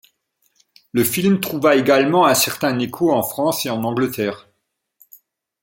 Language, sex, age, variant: French, male, 50-59, Français de métropole